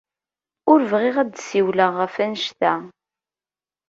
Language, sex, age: Kabyle, female, 30-39